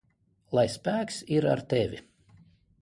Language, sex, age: Latvian, male, 40-49